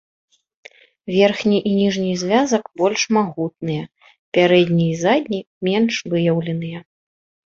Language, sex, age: Belarusian, female, 30-39